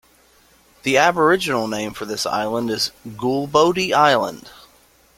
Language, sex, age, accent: English, male, 30-39, United States English